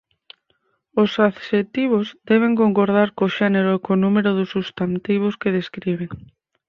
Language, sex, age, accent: Galician, female, 30-39, Oriental (común en zona oriental)